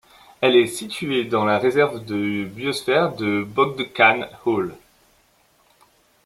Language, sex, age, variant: French, male, 30-39, Français de métropole